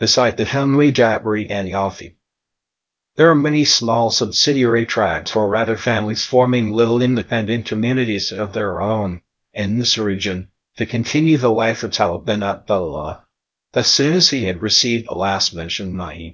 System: TTS, VITS